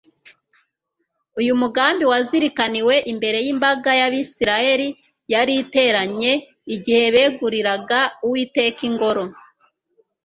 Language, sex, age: Kinyarwanda, male, 19-29